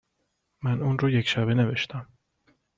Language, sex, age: Persian, male, 30-39